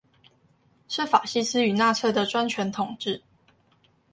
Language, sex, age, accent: Chinese, female, under 19, 出生地：臺中市